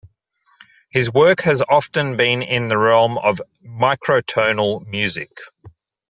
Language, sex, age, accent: English, male, 40-49, Australian English